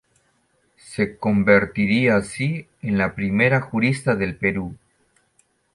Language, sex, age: Spanish, male, 50-59